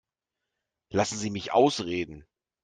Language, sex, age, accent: German, male, 40-49, Deutschland Deutsch